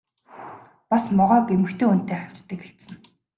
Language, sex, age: Mongolian, female, 19-29